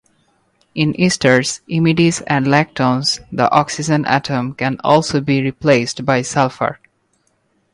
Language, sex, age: English, male, 19-29